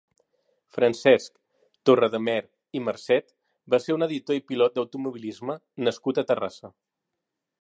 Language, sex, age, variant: Catalan, male, 40-49, Central